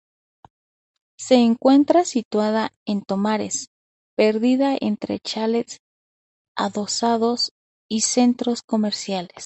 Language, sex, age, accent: Spanish, female, 30-39, México